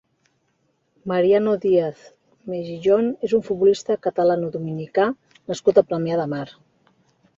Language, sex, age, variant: Catalan, female, 40-49, Central